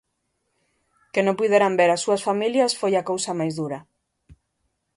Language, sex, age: Galician, female, 30-39